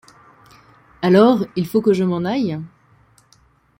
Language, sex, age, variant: French, female, 40-49, Français de métropole